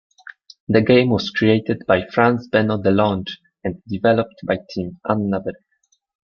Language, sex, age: English, male, 19-29